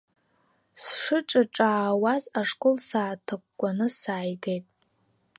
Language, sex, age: Abkhazian, female, 19-29